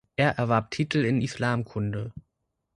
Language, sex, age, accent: German, male, 30-39, Deutschland Deutsch